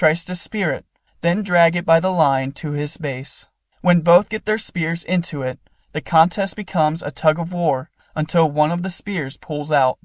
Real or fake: real